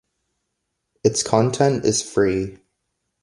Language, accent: English, United States English